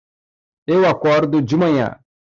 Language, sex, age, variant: Portuguese, male, 30-39, Portuguese (Brasil)